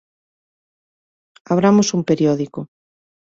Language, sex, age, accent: Galician, female, 40-49, Normativo (estándar)